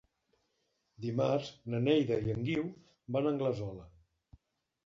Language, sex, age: Catalan, male, 50-59